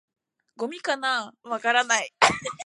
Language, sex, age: Japanese, female, 19-29